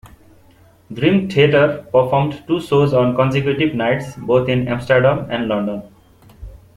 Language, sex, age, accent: English, male, 19-29, India and South Asia (India, Pakistan, Sri Lanka)